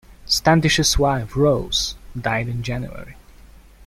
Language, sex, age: English, male, 19-29